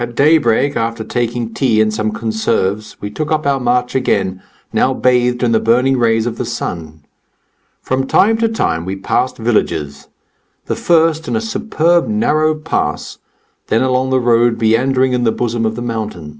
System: none